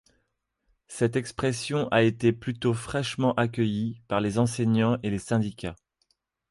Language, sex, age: French, male, 30-39